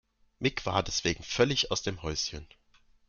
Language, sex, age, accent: German, male, 19-29, Deutschland Deutsch